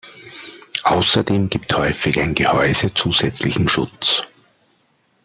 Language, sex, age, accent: German, male, 40-49, Österreichisches Deutsch